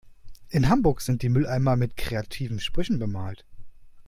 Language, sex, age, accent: German, male, 30-39, Deutschland Deutsch